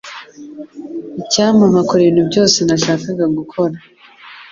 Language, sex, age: Kinyarwanda, female, 19-29